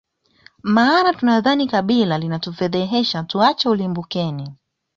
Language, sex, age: Swahili, female, 19-29